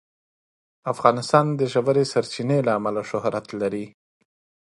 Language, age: Pashto, 30-39